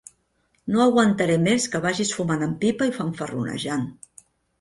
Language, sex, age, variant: Catalan, female, 50-59, Central